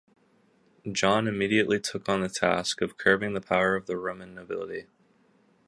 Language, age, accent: English, under 19, United States English